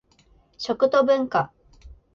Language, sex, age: Japanese, female, 19-29